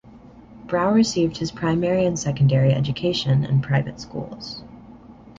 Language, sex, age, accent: English, male, under 19, United States English